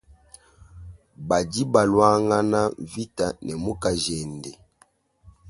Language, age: Luba-Lulua, 19-29